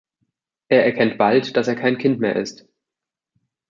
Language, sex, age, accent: German, male, 19-29, Deutschland Deutsch